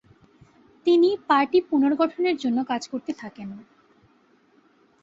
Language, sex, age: Bengali, female, 19-29